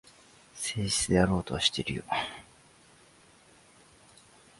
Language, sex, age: Japanese, male, 19-29